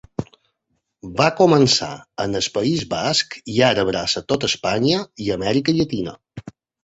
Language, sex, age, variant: Catalan, male, 40-49, Balear